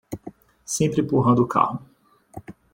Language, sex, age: Portuguese, male, 19-29